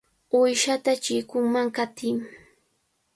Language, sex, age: Cajatambo North Lima Quechua, female, 19-29